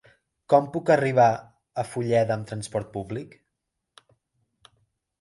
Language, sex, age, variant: Catalan, male, 19-29, Central